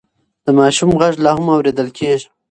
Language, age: Pashto, 19-29